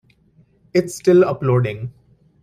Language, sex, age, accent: English, male, 19-29, India and South Asia (India, Pakistan, Sri Lanka)